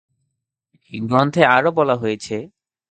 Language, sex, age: Bengali, male, 19-29